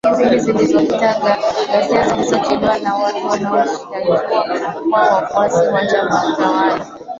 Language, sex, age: Swahili, female, 19-29